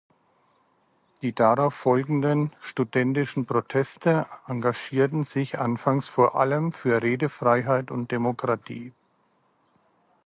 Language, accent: German, Deutschland Deutsch